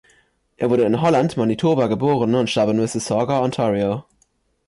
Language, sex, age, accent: German, male, under 19, Deutschland Deutsch